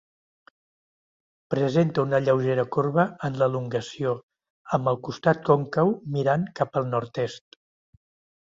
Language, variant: Catalan, Central